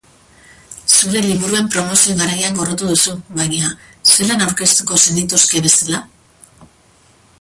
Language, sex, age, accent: Basque, female, 40-49, Mendebalekoa (Araba, Bizkaia, Gipuzkoako mendebaleko herri batzuk)